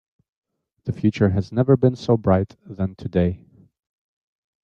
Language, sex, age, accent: English, male, 30-39, United States English